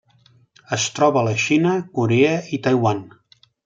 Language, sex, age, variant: Catalan, male, 30-39, Central